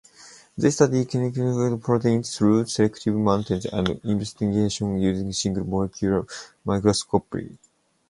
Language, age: English, 19-29